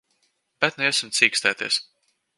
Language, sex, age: Latvian, male, under 19